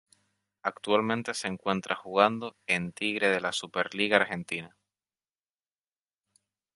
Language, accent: Spanish, España: Islas Canarias